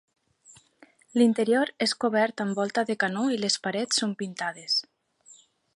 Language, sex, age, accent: Catalan, female, 30-39, valencià